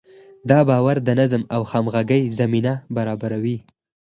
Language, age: Pashto, under 19